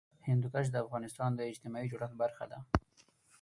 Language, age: Pashto, 19-29